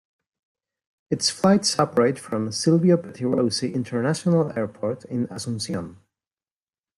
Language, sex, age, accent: English, male, 19-29, United States English